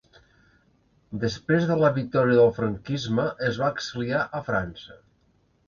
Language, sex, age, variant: Catalan, male, 50-59, Central